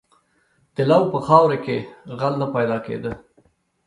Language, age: Pashto, 30-39